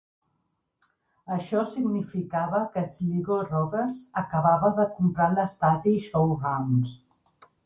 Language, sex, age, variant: Catalan, female, 50-59, Central